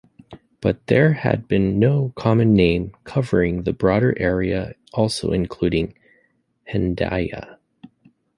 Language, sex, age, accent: English, male, 30-39, United States English